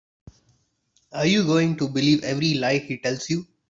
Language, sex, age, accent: English, male, 19-29, India and South Asia (India, Pakistan, Sri Lanka)